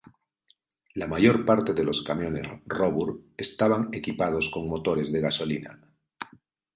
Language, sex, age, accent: Spanish, male, 50-59, Caribe: Cuba, Venezuela, Puerto Rico, República Dominicana, Panamá, Colombia caribeña, México caribeño, Costa del golfo de México